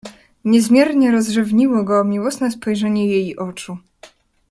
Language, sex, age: Polish, female, 19-29